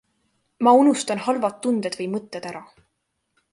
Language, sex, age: Estonian, female, 19-29